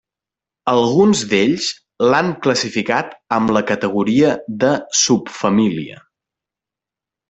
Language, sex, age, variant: Catalan, male, 19-29, Central